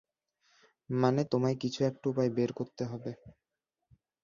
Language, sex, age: Bengali, male, 19-29